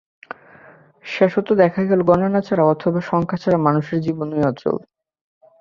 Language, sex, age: Bengali, male, 19-29